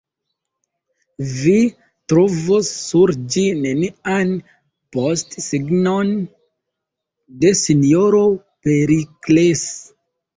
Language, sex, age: Esperanto, male, 19-29